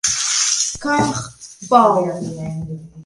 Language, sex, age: Spanish, female, 19-29